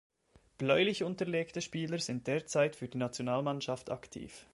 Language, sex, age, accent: German, male, 19-29, Schweizerdeutsch